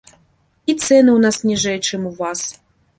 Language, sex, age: Belarusian, female, 30-39